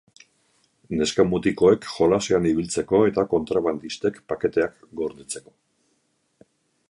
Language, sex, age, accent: Basque, male, 50-59, Erdialdekoa edo Nafarra (Gipuzkoa, Nafarroa)